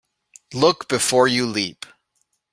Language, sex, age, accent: English, male, 40-49, United States English